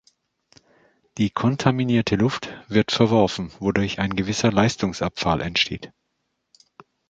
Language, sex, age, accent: German, male, 40-49, Deutschland Deutsch